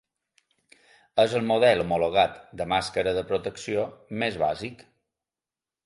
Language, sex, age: Catalan, male, 40-49